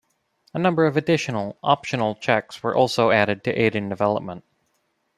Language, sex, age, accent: English, male, 19-29, United States English